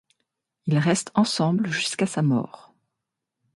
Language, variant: French, Français de métropole